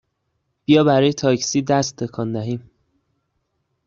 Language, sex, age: Persian, male, 19-29